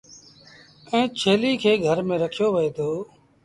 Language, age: Sindhi Bhil, 40-49